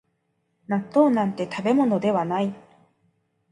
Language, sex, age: Japanese, female, 30-39